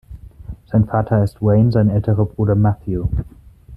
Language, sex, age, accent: German, male, 30-39, Deutschland Deutsch